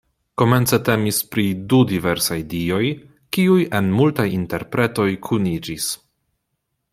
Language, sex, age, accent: Esperanto, male, 30-39, Internacia